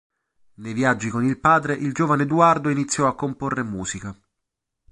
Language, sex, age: Italian, male, 30-39